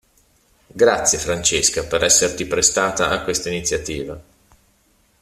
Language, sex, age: Italian, male, 50-59